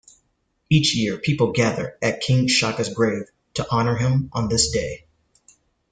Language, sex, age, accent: English, male, 40-49, United States English